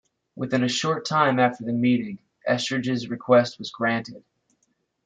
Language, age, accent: English, 30-39, United States English